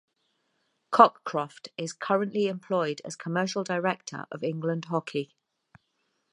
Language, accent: English, England English